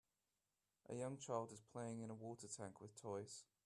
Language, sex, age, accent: English, male, 19-29, England English